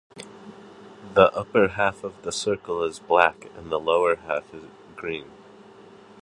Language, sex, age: English, male, 30-39